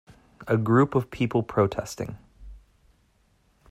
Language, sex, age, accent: English, male, 19-29, United States English